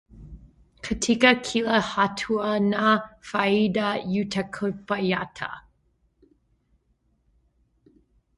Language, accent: English, United States English